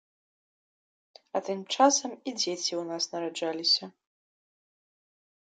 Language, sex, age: Belarusian, female, 19-29